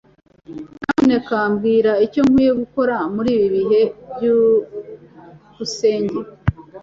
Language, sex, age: Kinyarwanda, male, 19-29